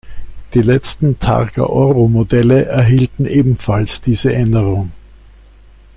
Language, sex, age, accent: German, male, 60-69, Österreichisches Deutsch